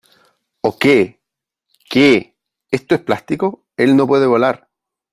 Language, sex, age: Spanish, male, 50-59